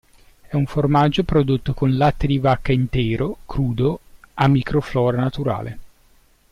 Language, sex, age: Italian, male, 40-49